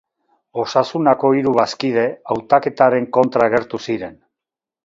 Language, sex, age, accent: Basque, male, 60-69, Mendebalekoa (Araba, Bizkaia, Gipuzkoako mendebaleko herri batzuk)